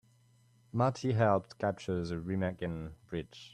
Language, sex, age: English, male, 19-29